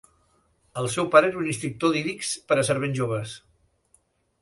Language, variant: Catalan, Central